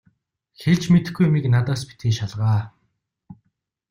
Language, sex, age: Mongolian, male, 30-39